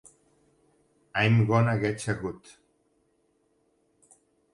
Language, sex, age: Catalan, male, 40-49